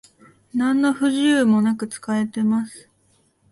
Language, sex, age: Japanese, female, 19-29